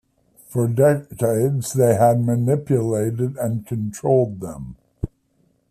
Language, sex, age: English, male, 70-79